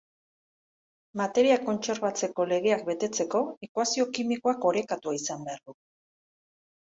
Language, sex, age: Basque, female, 40-49